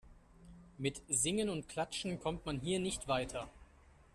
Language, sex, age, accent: German, male, 30-39, Deutschland Deutsch